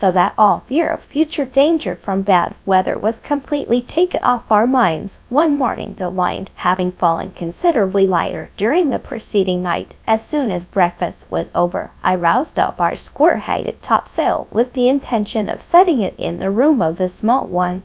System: TTS, GradTTS